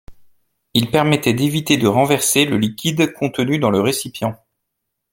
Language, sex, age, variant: French, male, 30-39, Français de métropole